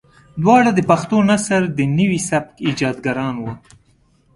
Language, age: Pashto, 30-39